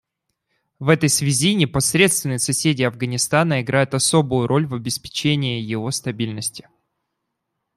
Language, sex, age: Russian, male, 19-29